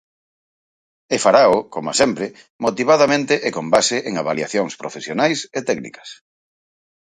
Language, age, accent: Galician, 40-49, Central (gheada)